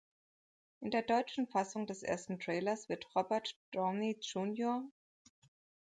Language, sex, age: German, female, 30-39